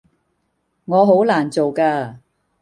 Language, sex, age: Cantonese, female, 60-69